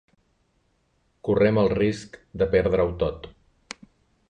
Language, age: Catalan, 40-49